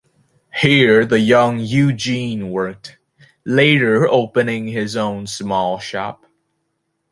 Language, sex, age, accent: English, male, 19-29, United States English